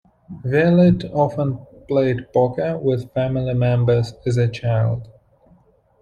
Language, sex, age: English, male, 30-39